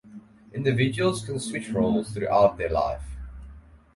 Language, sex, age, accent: English, male, 19-29, Southern African (South Africa, Zimbabwe, Namibia)